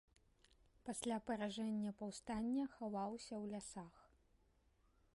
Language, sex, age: Belarusian, female, 19-29